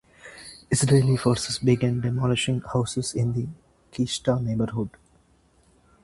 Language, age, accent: English, 19-29, India and South Asia (India, Pakistan, Sri Lanka)